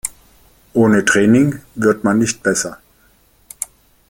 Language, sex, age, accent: German, male, 50-59, Deutschland Deutsch